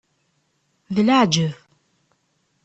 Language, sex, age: Kabyle, female, 30-39